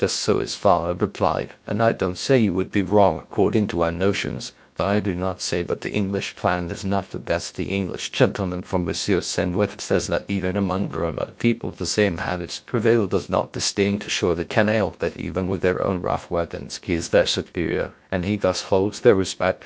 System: TTS, GlowTTS